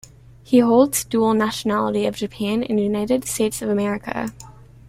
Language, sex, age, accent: English, female, under 19, United States English